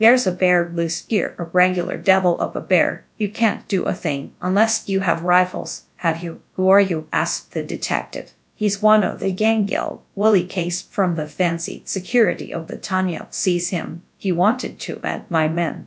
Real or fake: fake